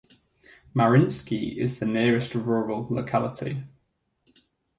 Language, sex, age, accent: English, male, 19-29, England English